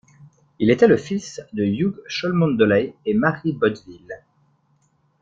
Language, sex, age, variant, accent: French, male, 19-29, Français d'Europe, Français de Suisse